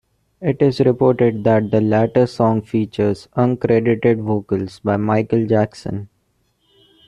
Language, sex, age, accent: English, male, 19-29, India and South Asia (India, Pakistan, Sri Lanka)